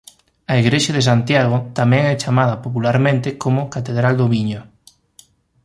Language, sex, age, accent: Galician, male, 19-29, Oriental (común en zona oriental)